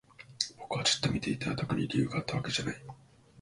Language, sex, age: Japanese, male, 19-29